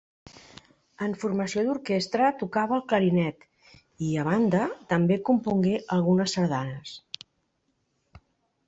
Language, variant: Catalan, Central